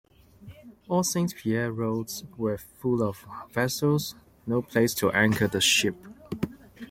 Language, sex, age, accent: English, male, 30-39, Hong Kong English